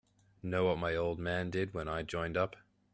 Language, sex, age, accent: English, male, 30-39, Australian English